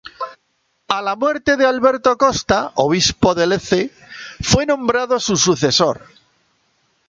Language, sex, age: Spanish, female, 70-79